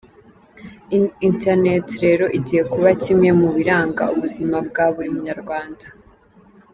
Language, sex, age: Kinyarwanda, female, 19-29